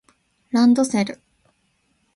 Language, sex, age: Japanese, female, under 19